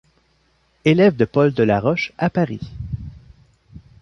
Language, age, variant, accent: French, 19-29, Français d'Amérique du Nord, Français du Canada